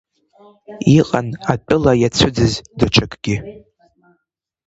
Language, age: Abkhazian, under 19